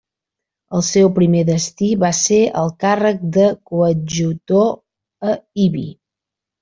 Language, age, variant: Catalan, 40-49, Central